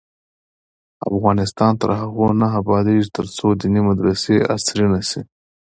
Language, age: Pashto, 30-39